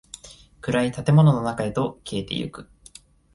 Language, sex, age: Japanese, male, 19-29